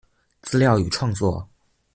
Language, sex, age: Chinese, male, under 19